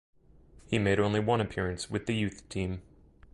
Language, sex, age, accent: English, male, 30-39, United States English